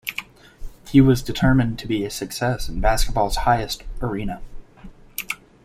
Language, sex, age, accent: English, male, under 19, United States English